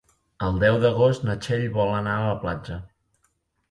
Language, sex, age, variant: Catalan, male, 30-39, Central